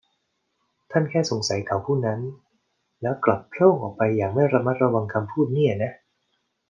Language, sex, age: Thai, male, 40-49